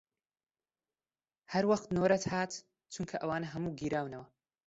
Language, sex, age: Central Kurdish, male, 19-29